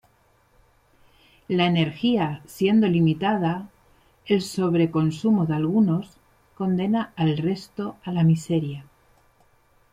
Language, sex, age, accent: Spanish, female, 50-59, España: Centro-Sur peninsular (Madrid, Toledo, Castilla-La Mancha)